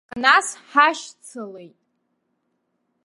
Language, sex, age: Abkhazian, female, under 19